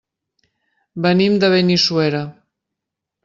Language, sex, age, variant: Catalan, female, 50-59, Central